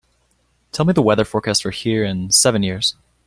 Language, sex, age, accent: English, male, 19-29, United States English